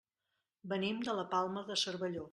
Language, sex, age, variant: Catalan, female, 40-49, Central